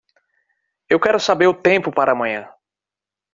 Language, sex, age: Portuguese, male, 30-39